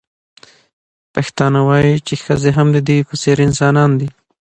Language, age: Pashto, 19-29